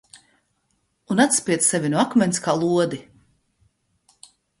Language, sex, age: Latvian, female, 50-59